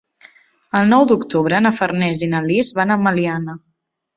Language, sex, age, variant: Catalan, female, 19-29, Central